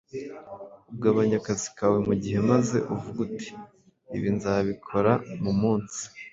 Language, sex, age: Kinyarwanda, male, 19-29